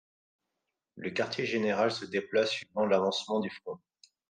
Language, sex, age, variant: French, male, 30-39, Français de métropole